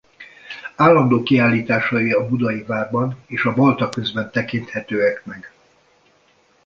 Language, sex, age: Hungarian, male, 60-69